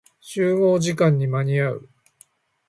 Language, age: Japanese, 50-59